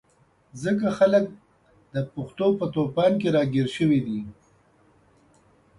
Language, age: Pashto, 50-59